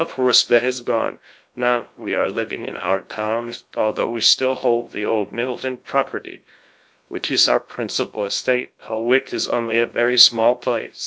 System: TTS, GlowTTS